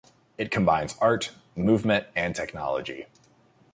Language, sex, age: English, male, 19-29